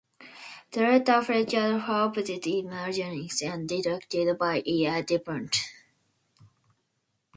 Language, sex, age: English, female, 19-29